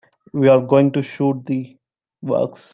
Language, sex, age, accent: English, male, 19-29, India and South Asia (India, Pakistan, Sri Lanka)